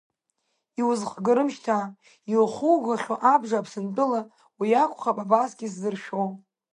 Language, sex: Abkhazian, female